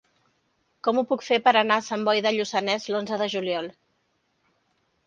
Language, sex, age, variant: Catalan, female, 40-49, Central